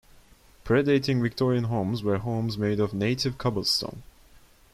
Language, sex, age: English, male, 19-29